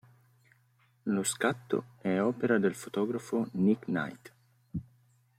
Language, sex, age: Italian, male, 30-39